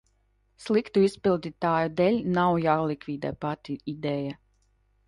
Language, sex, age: Latvian, female, 19-29